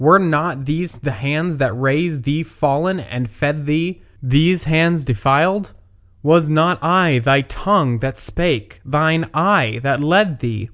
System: none